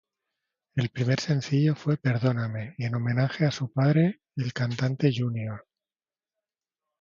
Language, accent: Spanish, España: Norte peninsular (Asturias, Castilla y León, Cantabria, País Vasco, Navarra, Aragón, La Rioja, Guadalajara, Cuenca)